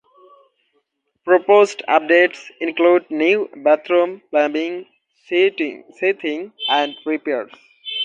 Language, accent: English, bangladesh